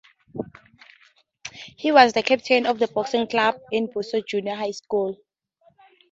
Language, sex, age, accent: English, female, 19-29, Southern African (South Africa, Zimbabwe, Namibia)